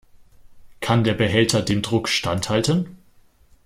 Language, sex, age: German, female, 19-29